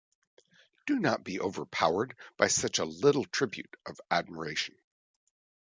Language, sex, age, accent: English, male, 50-59, United States English